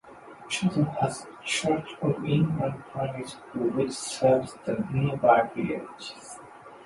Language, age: English, 30-39